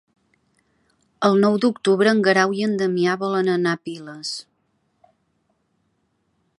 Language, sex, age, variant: Catalan, female, 40-49, Central